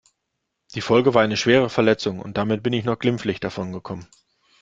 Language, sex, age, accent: German, male, 40-49, Deutschland Deutsch